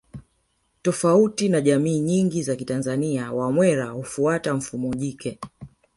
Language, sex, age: Swahili, female, 40-49